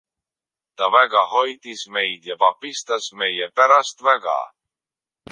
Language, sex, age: Estonian, male, 19-29